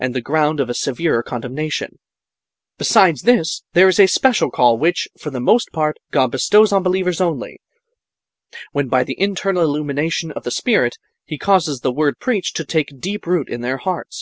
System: none